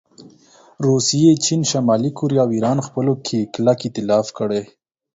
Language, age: Pashto, 19-29